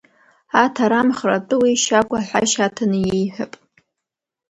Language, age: Abkhazian, under 19